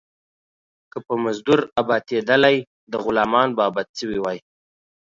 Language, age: Pashto, 19-29